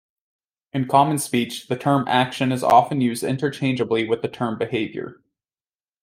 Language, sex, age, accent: English, male, 19-29, United States English